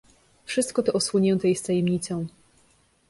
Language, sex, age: Polish, female, 19-29